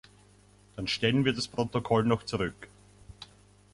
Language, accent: German, Österreichisches Deutsch